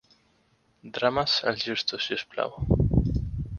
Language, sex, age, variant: Catalan, male, under 19, Central